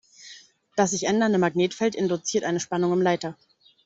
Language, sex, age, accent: German, female, 19-29, Deutschland Deutsch